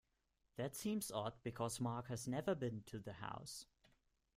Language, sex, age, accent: English, male, 19-29, England English